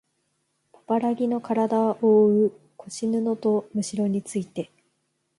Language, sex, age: Japanese, female, 30-39